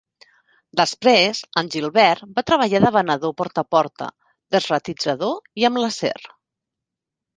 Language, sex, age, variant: Catalan, female, 40-49, Central